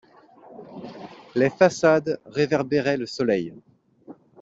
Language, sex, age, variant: French, male, 30-39, Français de métropole